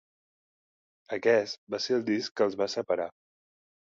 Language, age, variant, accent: Catalan, 30-39, Central, central